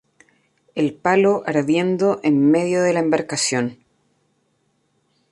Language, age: Spanish, 40-49